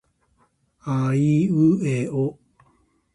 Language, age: Japanese, 50-59